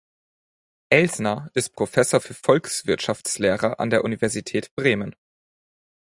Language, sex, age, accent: German, male, under 19, Deutschland Deutsch